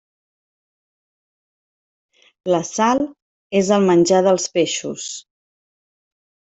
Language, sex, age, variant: Catalan, female, 30-39, Central